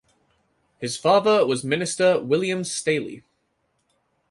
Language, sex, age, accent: English, male, 19-29, England English